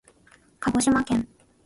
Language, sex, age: Japanese, female, 19-29